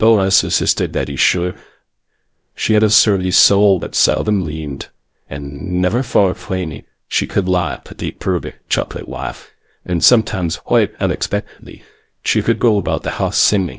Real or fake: fake